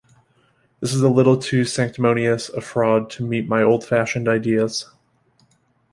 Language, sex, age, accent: English, male, 30-39, United States English